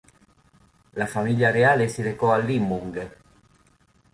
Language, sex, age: Italian, male, 50-59